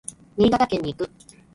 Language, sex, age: Japanese, female, 30-39